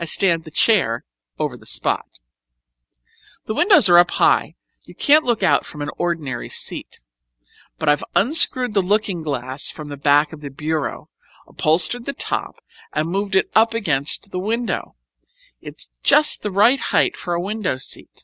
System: none